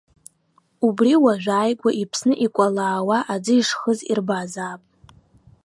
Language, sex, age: Abkhazian, female, 19-29